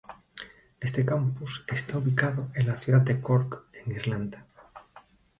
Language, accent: Spanish, España: Norte peninsular (Asturias, Castilla y León, Cantabria, País Vasco, Navarra, Aragón, La Rioja, Guadalajara, Cuenca)